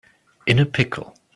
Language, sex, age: English, male, 19-29